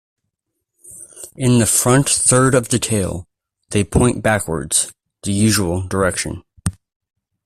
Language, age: English, 19-29